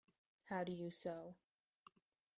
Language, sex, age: English, female, 19-29